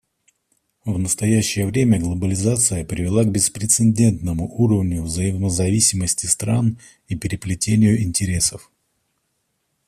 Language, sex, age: Russian, male, 30-39